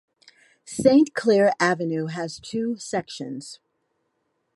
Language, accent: English, United States English